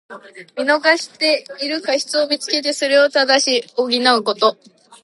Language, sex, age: Japanese, female, under 19